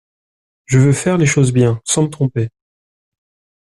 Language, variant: French, Français de métropole